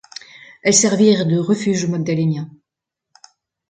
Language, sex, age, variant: French, female, 60-69, Français de métropole